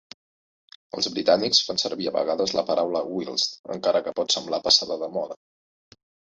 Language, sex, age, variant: Catalan, male, 30-39, Central